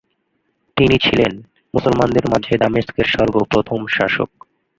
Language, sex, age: Bengali, male, 19-29